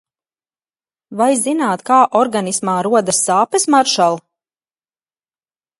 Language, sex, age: Latvian, female, 30-39